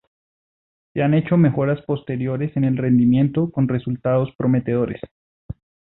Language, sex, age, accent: Spanish, male, 30-39, Andino-Pacífico: Colombia, Perú, Ecuador, oeste de Bolivia y Venezuela andina